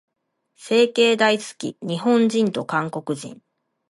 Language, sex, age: Japanese, female, 30-39